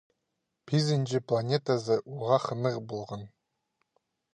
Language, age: Khakas, 19-29